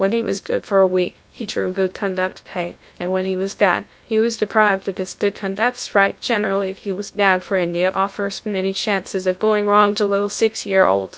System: TTS, GlowTTS